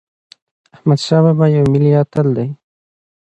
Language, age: Pashto, 19-29